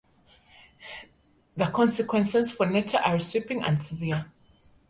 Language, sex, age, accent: English, female, 30-39, Southern African (South Africa, Zimbabwe, Namibia)